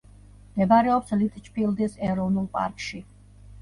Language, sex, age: Georgian, female, 40-49